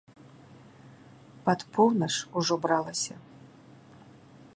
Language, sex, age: Belarusian, female, 60-69